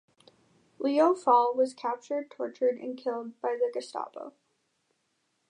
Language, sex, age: English, female, 19-29